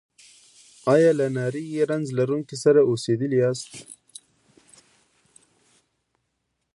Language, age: Pashto, 19-29